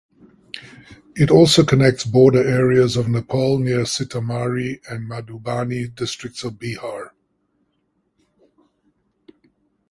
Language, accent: English, Southern African (South Africa, Zimbabwe, Namibia)